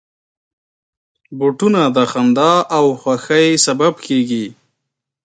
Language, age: Pashto, 19-29